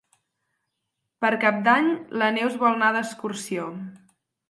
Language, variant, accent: Catalan, Central, tarragoní